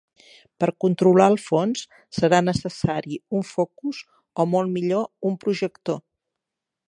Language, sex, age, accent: Catalan, female, 50-59, central; septentrional